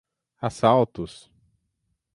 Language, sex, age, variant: Portuguese, male, 30-39, Portuguese (Brasil)